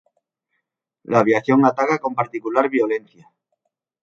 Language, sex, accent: Spanish, male, España: Sur peninsular (Andalucia, Extremadura, Murcia)